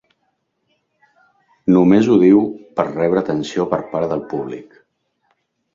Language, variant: Catalan, Central